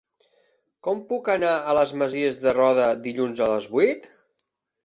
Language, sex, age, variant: Catalan, male, 40-49, Central